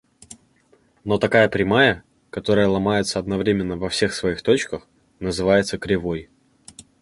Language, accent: Russian, Русский